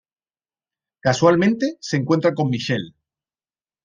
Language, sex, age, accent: Spanish, male, 40-49, España: Centro-Sur peninsular (Madrid, Toledo, Castilla-La Mancha)